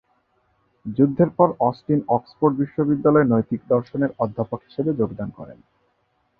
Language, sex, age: Bengali, male, 19-29